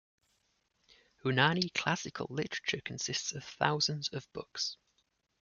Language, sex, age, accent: English, male, 30-39, England English